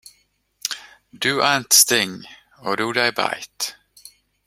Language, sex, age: English, male, 40-49